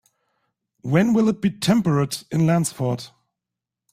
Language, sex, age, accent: English, male, 19-29, United States English